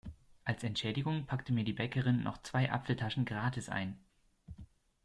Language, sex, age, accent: German, male, 30-39, Deutschland Deutsch